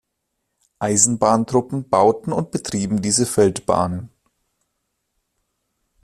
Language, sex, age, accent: German, male, 19-29, Deutschland Deutsch